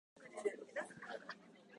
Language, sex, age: Japanese, female, 19-29